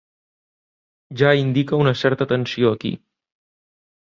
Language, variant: Catalan, Central